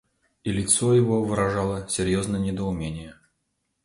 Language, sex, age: Russian, male, 40-49